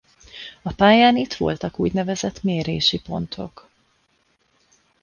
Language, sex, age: Hungarian, female, 30-39